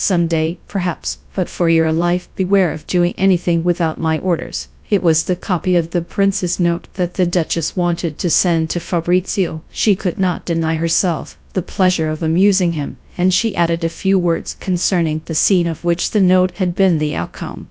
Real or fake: fake